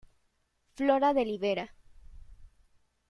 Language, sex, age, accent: Spanish, female, 19-29, México